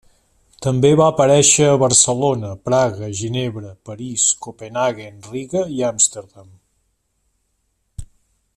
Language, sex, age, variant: Catalan, male, 50-59, Central